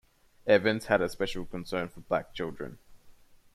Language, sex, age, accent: English, male, 19-29, Australian English